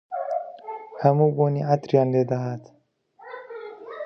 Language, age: Central Kurdish, 19-29